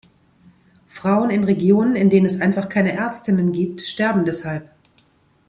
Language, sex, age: German, female, 40-49